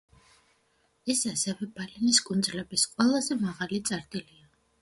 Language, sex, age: Georgian, female, 30-39